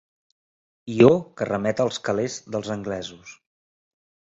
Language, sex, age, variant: Catalan, male, 30-39, Central